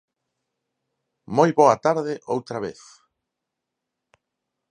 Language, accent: Galician, Normativo (estándar)